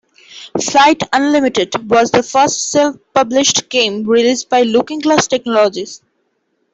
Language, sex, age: English, female, 19-29